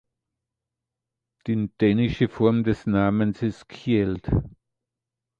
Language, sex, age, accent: German, male, 60-69, Österreichisches Deutsch